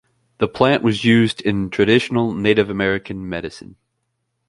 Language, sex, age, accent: English, male, 19-29, United States English